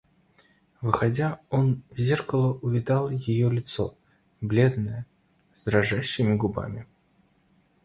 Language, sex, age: Russian, male, 19-29